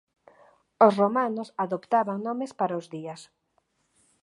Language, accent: Galician, Normativo (estándar)